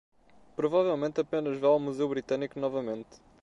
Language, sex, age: Portuguese, male, 19-29